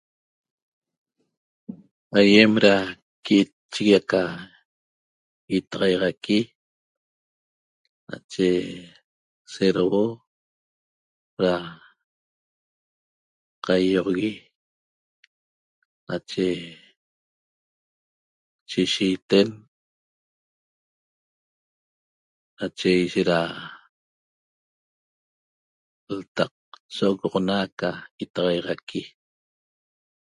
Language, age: Toba, 60-69